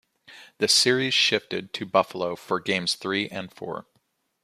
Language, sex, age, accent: English, male, 40-49, United States English